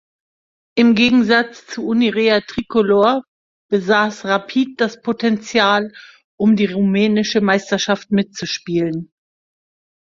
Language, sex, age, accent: German, female, 50-59, Deutschland Deutsch